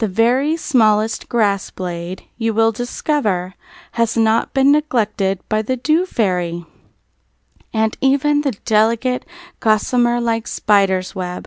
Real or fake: real